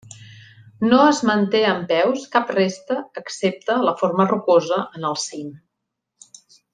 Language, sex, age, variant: Catalan, female, 50-59, Central